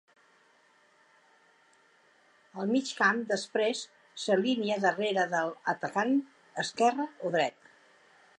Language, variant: Catalan, Central